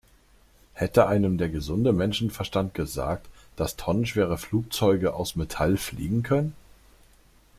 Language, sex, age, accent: German, male, 30-39, Deutschland Deutsch